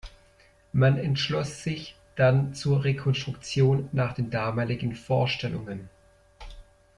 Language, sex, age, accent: German, male, 30-39, Deutschland Deutsch